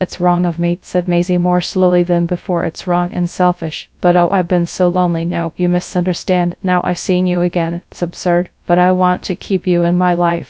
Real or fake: fake